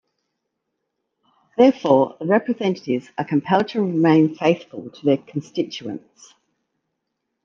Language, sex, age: English, female, 40-49